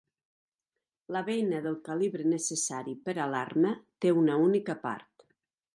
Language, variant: Catalan, Nord-Occidental